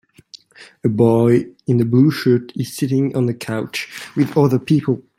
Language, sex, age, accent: English, male, 19-29, Canadian English